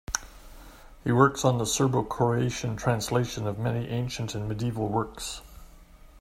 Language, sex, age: English, male, 60-69